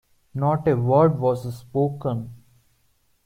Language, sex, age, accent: English, male, 19-29, India and South Asia (India, Pakistan, Sri Lanka)